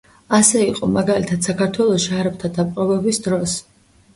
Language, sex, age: Georgian, female, 19-29